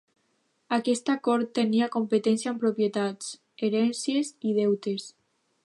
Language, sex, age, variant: Catalan, female, under 19, Alacantí